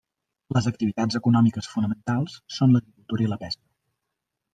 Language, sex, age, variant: Catalan, male, 40-49, Central